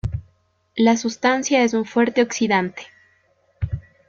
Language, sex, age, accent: Spanish, female, 19-29, Andino-Pacífico: Colombia, Perú, Ecuador, oeste de Bolivia y Venezuela andina